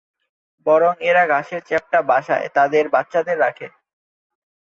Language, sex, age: Bengali, male, 19-29